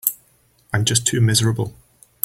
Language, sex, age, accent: English, male, 40-49, England English